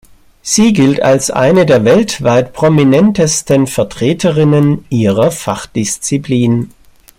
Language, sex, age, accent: German, male, 50-59, Deutschland Deutsch